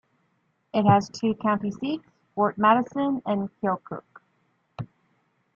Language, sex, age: English, female, 19-29